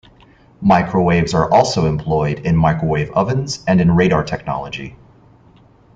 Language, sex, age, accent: English, male, 30-39, United States English